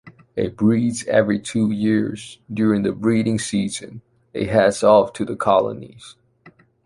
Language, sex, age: English, male, 19-29